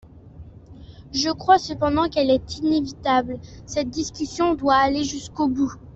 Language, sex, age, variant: French, male, 40-49, Français de métropole